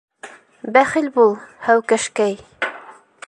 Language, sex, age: Bashkir, female, 30-39